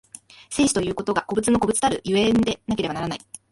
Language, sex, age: Japanese, female, 19-29